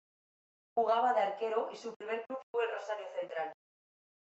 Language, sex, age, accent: Spanish, female, 19-29, España: Norte peninsular (Asturias, Castilla y León, Cantabria, País Vasco, Navarra, Aragón, La Rioja, Guadalajara, Cuenca)